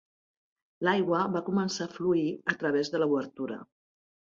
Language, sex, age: Catalan, female, 60-69